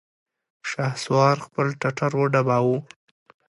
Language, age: Pashto, 19-29